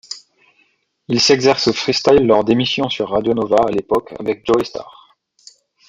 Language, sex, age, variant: French, male, 30-39, Français de métropole